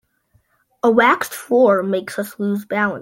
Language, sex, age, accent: English, male, under 19, United States English